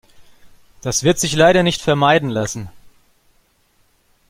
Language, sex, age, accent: German, male, 40-49, Deutschland Deutsch